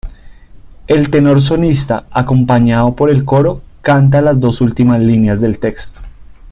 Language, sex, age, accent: Spanish, male, 30-39, Andino-Pacífico: Colombia, Perú, Ecuador, oeste de Bolivia y Venezuela andina